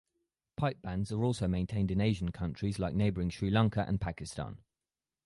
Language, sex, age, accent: English, male, 19-29, England English